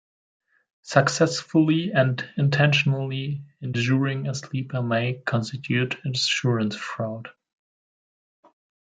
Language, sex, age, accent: English, male, 19-29, England English